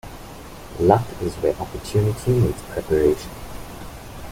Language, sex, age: English, male, 19-29